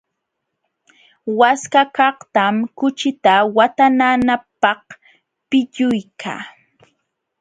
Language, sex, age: Jauja Wanca Quechua, female, 19-29